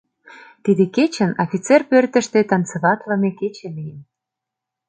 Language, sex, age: Mari, female, 30-39